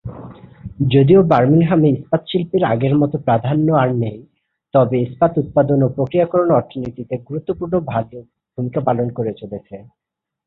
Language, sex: Bengali, male